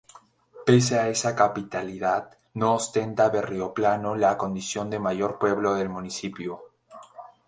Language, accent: Spanish, México